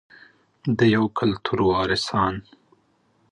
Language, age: Pashto, 30-39